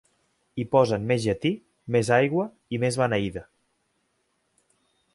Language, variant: Catalan, Central